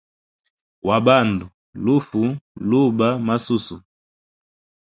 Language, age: Hemba, 19-29